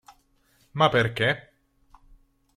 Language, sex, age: Italian, male, 19-29